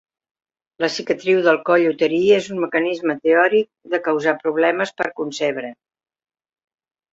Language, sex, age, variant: Catalan, female, 70-79, Central